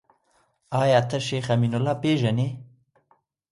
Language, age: Pashto, 19-29